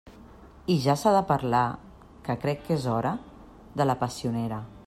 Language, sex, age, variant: Catalan, female, 40-49, Central